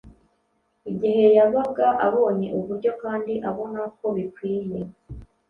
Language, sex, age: Kinyarwanda, female, 30-39